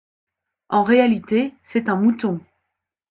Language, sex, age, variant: French, female, 30-39, Français de métropole